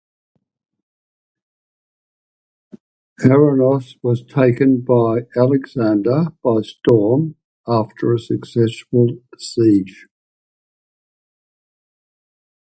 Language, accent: English, Australian English